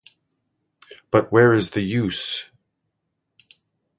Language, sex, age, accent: English, male, 60-69, United States English